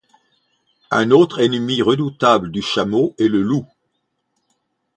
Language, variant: French, Français de métropole